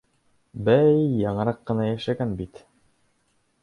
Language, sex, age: Bashkir, male, 19-29